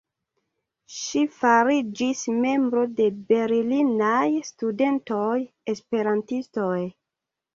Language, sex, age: Esperanto, female, 19-29